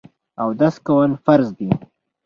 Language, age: Pashto, 19-29